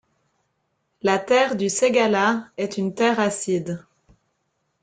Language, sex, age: French, female, 30-39